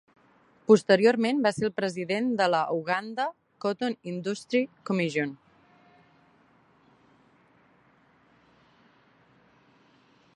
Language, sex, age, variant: Catalan, female, 19-29, Central